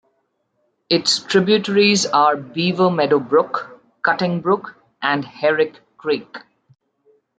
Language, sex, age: English, female, 30-39